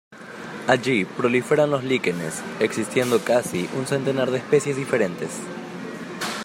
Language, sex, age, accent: Spanish, male, 19-29, Andino-Pacífico: Colombia, Perú, Ecuador, oeste de Bolivia y Venezuela andina